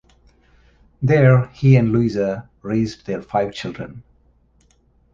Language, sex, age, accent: English, male, 40-49, United States English